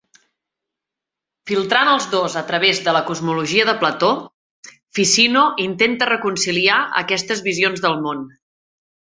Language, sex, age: Catalan, female, 30-39